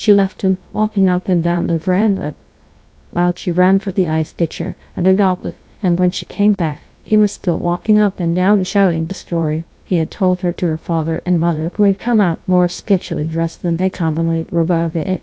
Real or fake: fake